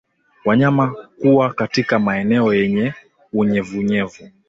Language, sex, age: Swahili, male, 19-29